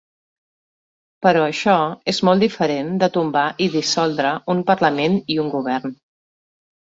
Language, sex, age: Catalan, female, 40-49